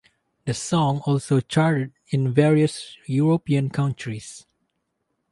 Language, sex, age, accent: English, male, 19-29, Malaysian English